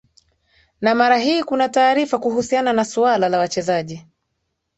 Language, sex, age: Swahili, female, 30-39